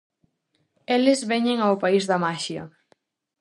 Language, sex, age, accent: Galician, female, 19-29, Normativo (estándar)